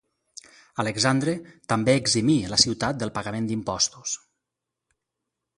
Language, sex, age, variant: Catalan, male, 40-49, Valencià meridional